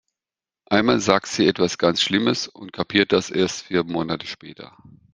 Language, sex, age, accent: German, male, 50-59, Deutschland Deutsch